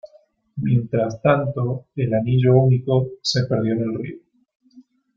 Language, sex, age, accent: Spanish, male, 30-39, Rioplatense: Argentina, Uruguay, este de Bolivia, Paraguay